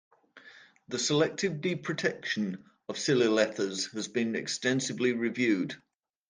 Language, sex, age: English, male, 50-59